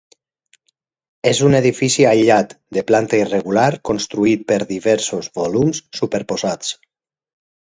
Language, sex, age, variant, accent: Catalan, male, 40-49, Valencià central, central; valencià